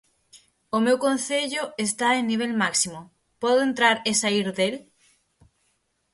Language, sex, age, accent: Galician, female, 30-39, Atlántico (seseo e gheada); Normativo (estándar)